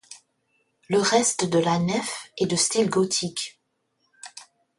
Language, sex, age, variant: French, female, 50-59, Français de métropole